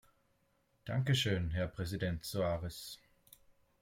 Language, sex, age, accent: German, male, 19-29, Österreichisches Deutsch